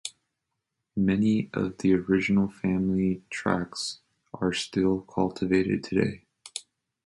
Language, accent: English, United States English